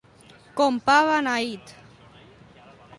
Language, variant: Catalan, Central